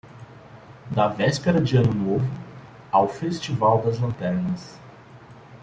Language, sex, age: Portuguese, male, 19-29